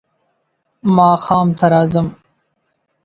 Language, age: Pashto, 19-29